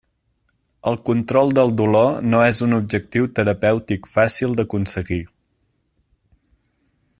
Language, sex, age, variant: Catalan, male, 19-29, Central